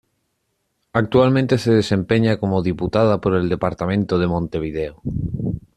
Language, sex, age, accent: Spanish, male, 19-29, España: Sur peninsular (Andalucia, Extremadura, Murcia)